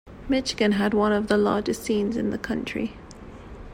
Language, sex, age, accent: English, male, 19-29, England English